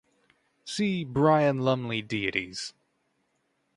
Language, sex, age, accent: English, male, 19-29, United States English